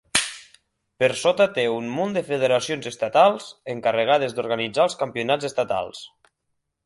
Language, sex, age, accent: Catalan, male, 19-29, central; nord-occidental